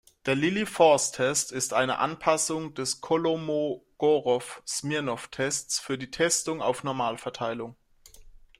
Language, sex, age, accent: German, male, 19-29, Deutschland Deutsch